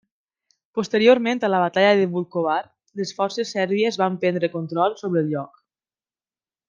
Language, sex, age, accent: Catalan, female, 19-29, valencià